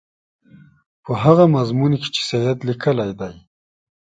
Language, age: Pashto, 19-29